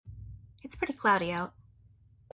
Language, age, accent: English, under 19, United States English